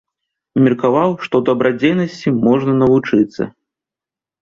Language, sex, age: Belarusian, male, 30-39